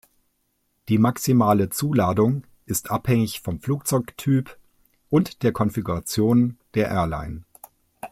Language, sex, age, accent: German, male, 50-59, Deutschland Deutsch